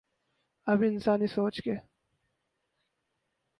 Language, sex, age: Urdu, male, 19-29